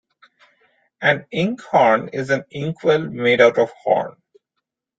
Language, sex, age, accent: English, male, 40-49, India and South Asia (India, Pakistan, Sri Lanka)